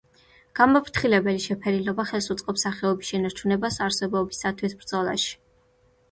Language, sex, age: Georgian, female, 19-29